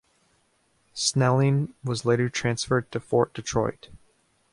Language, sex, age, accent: English, male, 19-29, United States English